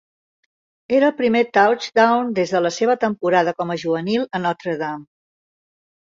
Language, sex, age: Catalan, female, 60-69